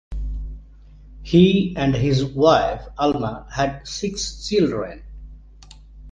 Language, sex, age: English, male, 30-39